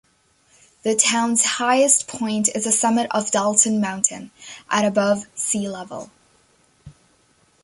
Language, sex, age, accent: English, female, 19-29, Canadian English